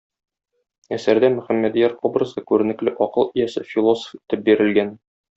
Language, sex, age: Tatar, male, 30-39